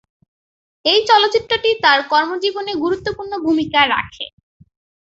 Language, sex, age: Bengali, female, under 19